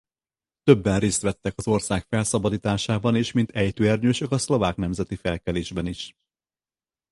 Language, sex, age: Hungarian, male, 50-59